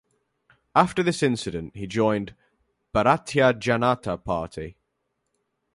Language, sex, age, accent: English, male, 90+, England English